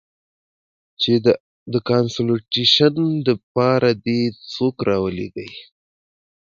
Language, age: Pashto, 19-29